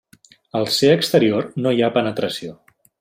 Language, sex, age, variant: Catalan, male, 19-29, Central